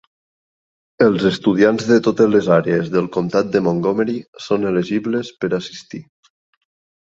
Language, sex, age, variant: Catalan, male, 19-29, Nord-Occidental